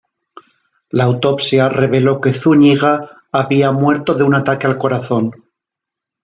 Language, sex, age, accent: Spanish, male, 40-49, España: Norte peninsular (Asturias, Castilla y León, Cantabria, País Vasco, Navarra, Aragón, La Rioja, Guadalajara, Cuenca)